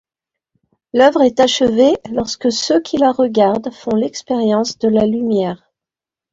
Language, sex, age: French, female, 50-59